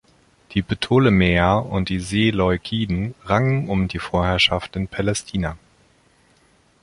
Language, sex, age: German, male, 30-39